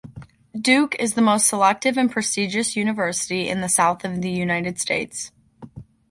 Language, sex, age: English, female, under 19